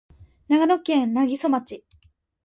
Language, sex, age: Japanese, female, under 19